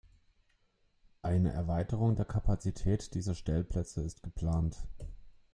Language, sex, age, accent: German, male, 30-39, Deutschland Deutsch